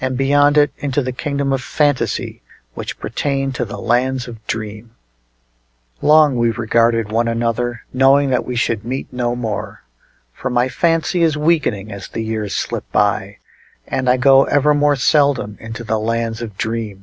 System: none